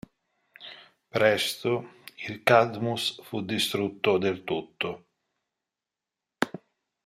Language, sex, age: Italian, male, 40-49